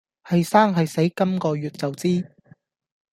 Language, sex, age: Cantonese, male, 19-29